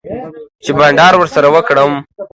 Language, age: Pashto, 19-29